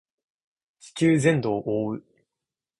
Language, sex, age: Japanese, male, 19-29